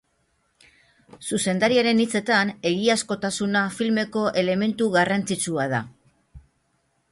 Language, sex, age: Basque, female, 50-59